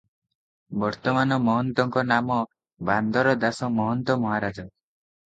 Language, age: Odia, 19-29